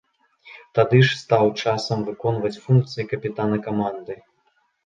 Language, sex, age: Belarusian, male, 19-29